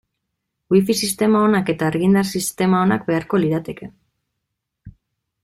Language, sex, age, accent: Basque, female, 19-29, Erdialdekoa edo Nafarra (Gipuzkoa, Nafarroa)